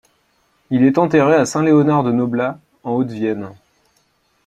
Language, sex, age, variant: French, male, 19-29, Français de métropole